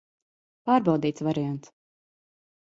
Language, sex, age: Latvian, female, 30-39